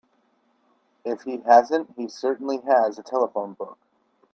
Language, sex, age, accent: English, female, 19-29, United States English